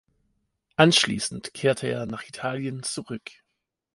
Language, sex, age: German, male, 30-39